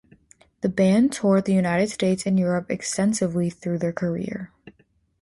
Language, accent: English, United States English